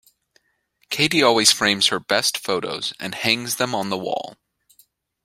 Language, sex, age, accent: English, male, 19-29, United States English